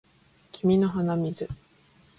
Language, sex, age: Japanese, female, 19-29